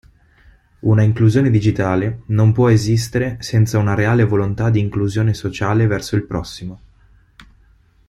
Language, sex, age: Italian, male, 19-29